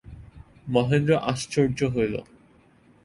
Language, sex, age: Bengali, male, under 19